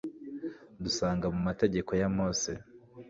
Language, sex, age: Kinyarwanda, male, 19-29